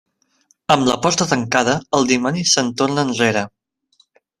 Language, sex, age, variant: Catalan, male, 19-29, Central